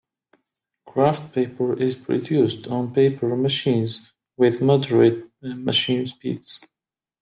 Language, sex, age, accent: English, male, 19-29, United States English